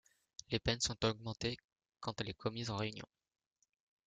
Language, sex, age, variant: French, male, 19-29, Français de métropole